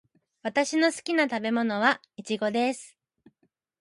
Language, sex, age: Japanese, female, 19-29